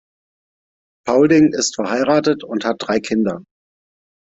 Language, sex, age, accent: German, male, 40-49, Deutschland Deutsch